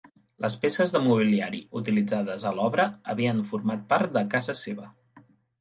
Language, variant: Catalan, Central